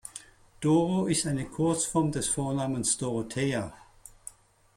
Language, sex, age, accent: German, male, 70-79, Schweizerdeutsch